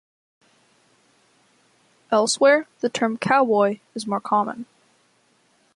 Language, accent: English, Canadian English